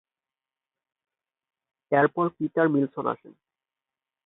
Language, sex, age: Bengali, male, 19-29